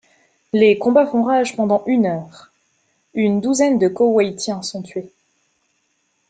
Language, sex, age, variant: French, female, 19-29, Français de métropole